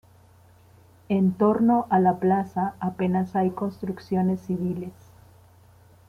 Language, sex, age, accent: Spanish, female, 40-49, Andino-Pacífico: Colombia, Perú, Ecuador, oeste de Bolivia y Venezuela andina